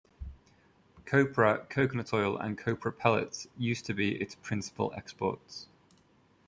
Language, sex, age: English, male, 30-39